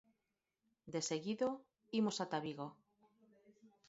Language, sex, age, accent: Galician, female, 50-59, Normativo (estándar)